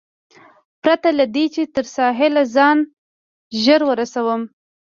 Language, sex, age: Pashto, female, 19-29